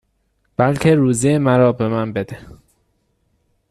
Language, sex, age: Persian, male, 19-29